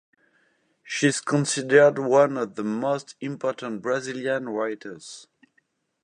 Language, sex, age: English, male, 30-39